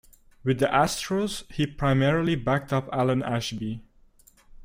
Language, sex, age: English, male, 19-29